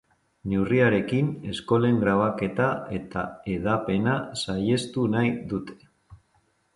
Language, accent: Basque, Mendebalekoa (Araba, Bizkaia, Gipuzkoako mendebaleko herri batzuk)